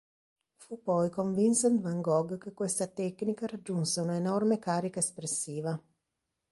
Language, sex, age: Italian, female, 40-49